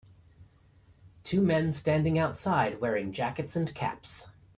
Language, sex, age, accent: English, male, 30-39, United States English